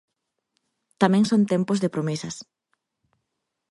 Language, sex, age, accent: Galician, female, 19-29, Oriental (común en zona oriental)